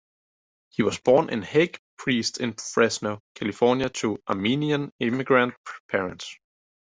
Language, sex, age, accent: English, male, 30-39, United States English